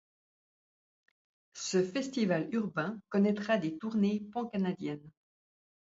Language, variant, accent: French, Français d'Europe, Français de Suisse